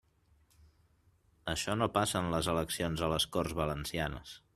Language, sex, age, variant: Catalan, male, 30-39, Central